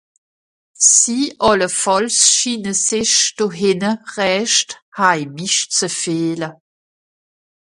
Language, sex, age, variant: Swiss German, female, 60-69, Nordniederàlemmànisch (Rishoffe, Zàwere, Bùsswìller, Hawenau, Brüemt, Stroossbùri, Molse, Dàmbàch, Schlettstàtt, Pfàlzbùri usw.)